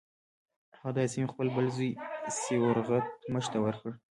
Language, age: Pashto, 19-29